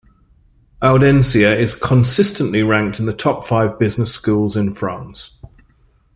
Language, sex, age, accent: English, male, 50-59, England English